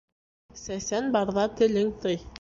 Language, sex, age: Bashkir, female, 19-29